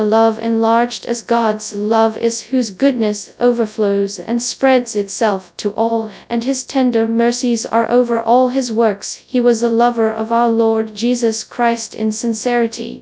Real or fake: fake